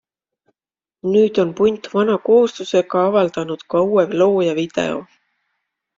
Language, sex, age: Estonian, female, 50-59